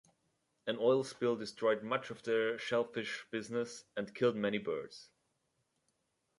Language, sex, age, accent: English, male, 19-29, United States English